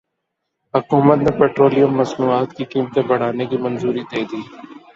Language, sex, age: Urdu, male, 19-29